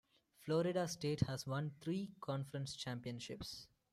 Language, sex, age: English, male, under 19